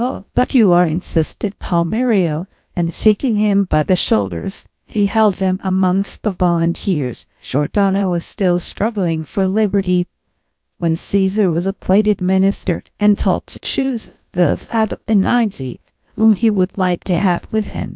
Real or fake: fake